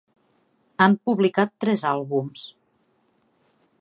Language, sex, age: Catalan, female, 40-49